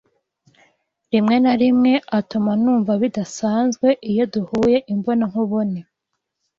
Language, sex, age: Kinyarwanda, female, 19-29